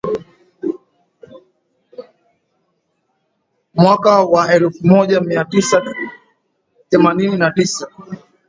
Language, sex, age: Swahili, male, 19-29